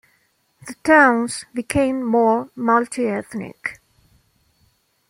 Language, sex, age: English, female, 40-49